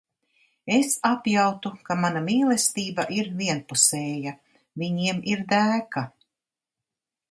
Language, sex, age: Latvian, female, 60-69